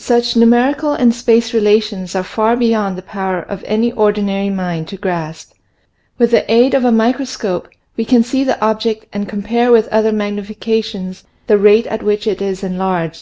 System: none